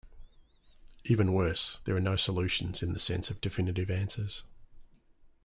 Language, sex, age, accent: English, male, 40-49, Australian English